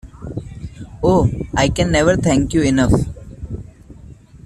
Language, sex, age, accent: English, male, 19-29, India and South Asia (India, Pakistan, Sri Lanka)